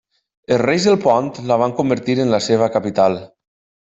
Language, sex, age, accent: Catalan, male, 30-39, valencià